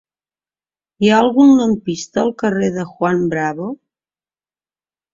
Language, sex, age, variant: Catalan, female, 50-59, Central